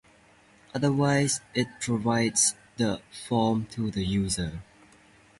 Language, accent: English, United States English